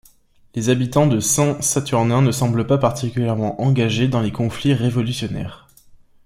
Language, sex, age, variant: French, male, 19-29, Français de métropole